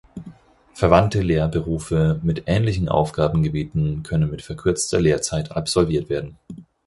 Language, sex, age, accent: German, male, 30-39, Deutschland Deutsch